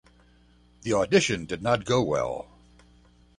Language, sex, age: English, male, 70-79